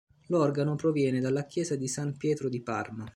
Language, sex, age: Italian, male, 30-39